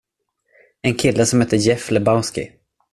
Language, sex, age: Swedish, male, 19-29